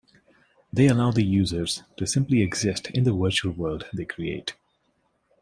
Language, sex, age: English, male, 19-29